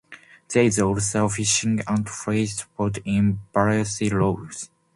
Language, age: English, 19-29